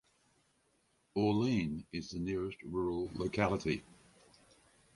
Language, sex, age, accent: English, male, 70-79, Australian English